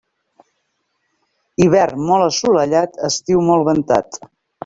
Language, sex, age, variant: Catalan, female, 40-49, Septentrional